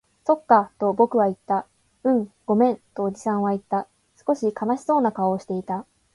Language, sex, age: Japanese, female, 19-29